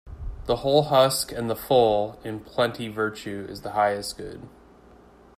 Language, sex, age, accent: English, male, 30-39, United States English